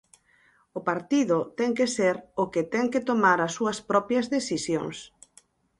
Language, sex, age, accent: Galician, female, 50-59, Atlántico (seseo e gheada)